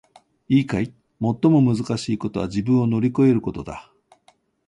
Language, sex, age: Japanese, male, 60-69